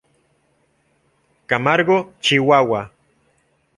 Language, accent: Spanish, México